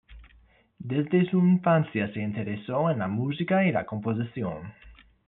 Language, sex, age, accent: Spanish, male, 30-39, México